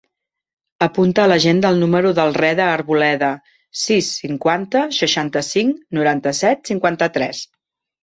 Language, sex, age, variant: Catalan, female, 50-59, Central